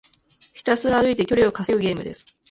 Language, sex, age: Japanese, female, 19-29